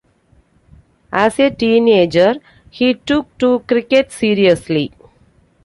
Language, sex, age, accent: English, female, 40-49, India and South Asia (India, Pakistan, Sri Lanka)